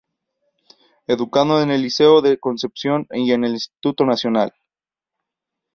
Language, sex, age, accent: Spanish, male, 19-29, México